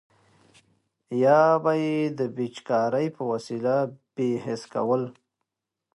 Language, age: Pashto, 30-39